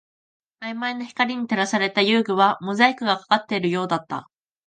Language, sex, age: Japanese, female, under 19